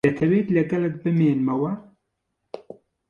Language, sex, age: Central Kurdish, male, 40-49